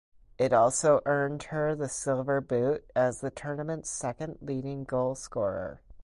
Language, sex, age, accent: English, female, under 19, United States English